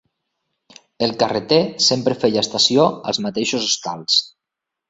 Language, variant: Catalan, Septentrional